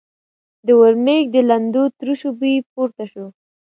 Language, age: Pashto, 30-39